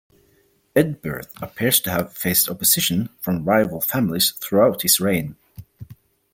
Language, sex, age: English, male, 30-39